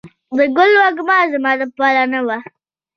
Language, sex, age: Pashto, female, under 19